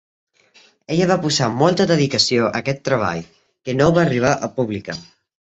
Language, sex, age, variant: Catalan, male, under 19, Central